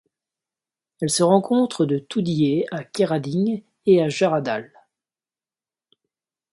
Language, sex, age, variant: French, male, 40-49, Français de métropole